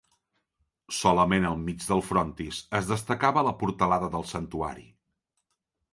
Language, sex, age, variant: Catalan, male, 40-49, Central